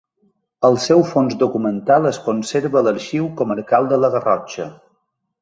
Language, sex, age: Catalan, male, 40-49